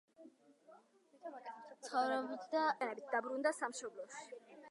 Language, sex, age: Georgian, female, under 19